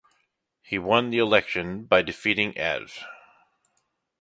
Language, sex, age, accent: English, male, 19-29, United States English